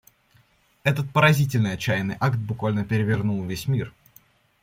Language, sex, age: Russian, male, under 19